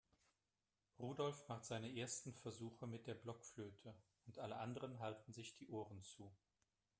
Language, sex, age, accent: German, male, 50-59, Deutschland Deutsch